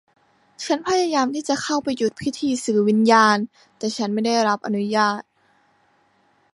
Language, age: Thai, under 19